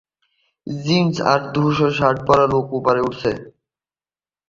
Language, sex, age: Bengali, male, 19-29